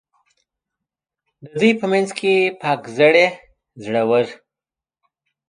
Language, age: Pashto, 30-39